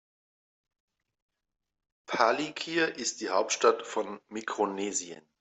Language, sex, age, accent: German, male, 30-39, Deutschland Deutsch